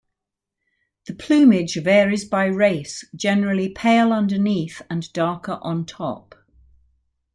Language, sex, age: English, female, 60-69